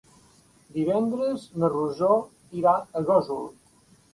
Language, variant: Catalan, Central